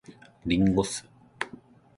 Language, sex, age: Japanese, male, 30-39